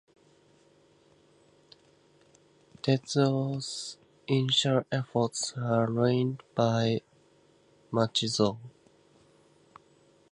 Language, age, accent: English, 19-29, United States English